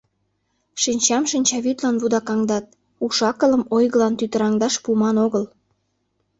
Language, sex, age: Mari, female, 19-29